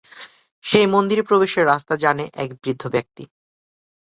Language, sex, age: Bengali, male, 19-29